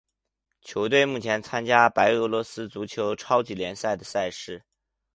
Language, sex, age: Chinese, male, 19-29